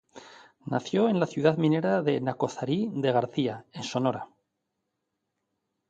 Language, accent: Spanish, España: Norte peninsular (Asturias, Castilla y León, Cantabria, País Vasco, Navarra, Aragón, La Rioja, Guadalajara, Cuenca)